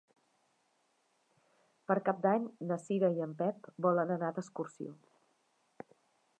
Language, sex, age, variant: Catalan, female, 40-49, Central